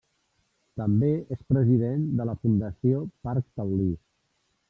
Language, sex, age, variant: Catalan, male, 50-59, Central